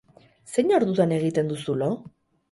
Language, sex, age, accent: Basque, female, 19-29, Erdialdekoa edo Nafarra (Gipuzkoa, Nafarroa)